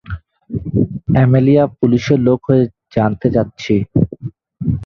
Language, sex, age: Bengali, male, 19-29